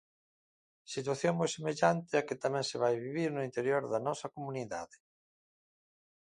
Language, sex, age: Galician, male, 50-59